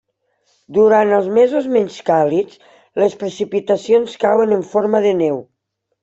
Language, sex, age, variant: Catalan, female, 50-59, Nord-Occidental